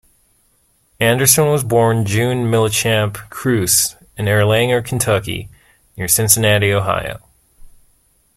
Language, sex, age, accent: English, male, 30-39, United States English